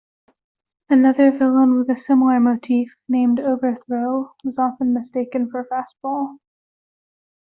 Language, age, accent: English, 19-29, United States English